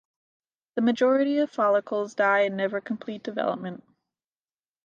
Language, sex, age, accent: English, female, 19-29, United States English